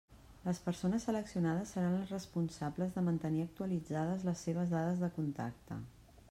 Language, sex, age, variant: Catalan, female, 40-49, Central